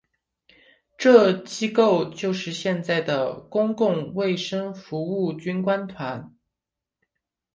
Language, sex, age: Chinese, male, 19-29